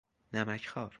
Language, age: Persian, 19-29